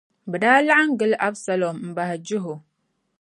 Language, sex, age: Dagbani, female, 19-29